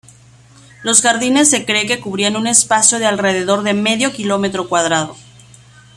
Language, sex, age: Spanish, female, 30-39